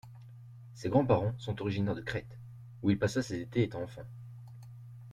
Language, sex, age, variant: French, male, 19-29, Français de métropole